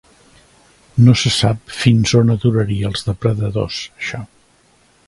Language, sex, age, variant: Catalan, male, 60-69, Central